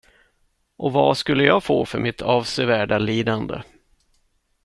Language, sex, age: Swedish, male, 50-59